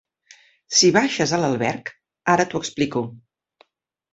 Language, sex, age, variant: Catalan, female, 50-59, Central